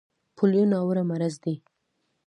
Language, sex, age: Pashto, female, 19-29